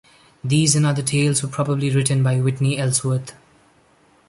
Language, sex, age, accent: English, male, 19-29, India and South Asia (India, Pakistan, Sri Lanka)